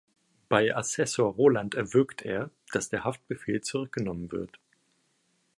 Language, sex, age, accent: German, male, 19-29, Deutschland Deutsch